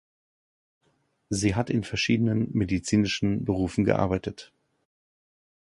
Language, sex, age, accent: German, male, 50-59, Deutschland Deutsch